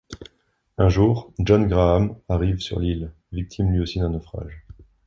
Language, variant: French, Français de métropole